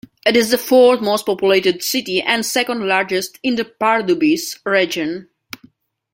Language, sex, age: English, female, 30-39